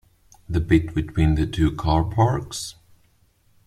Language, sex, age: English, male, 19-29